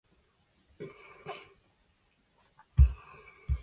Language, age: English, 19-29